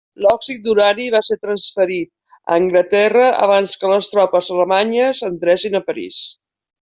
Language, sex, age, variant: Catalan, female, 60-69, Nord-Occidental